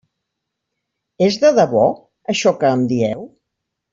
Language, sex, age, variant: Catalan, female, 50-59, Central